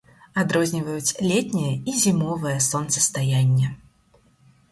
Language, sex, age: Belarusian, female, 30-39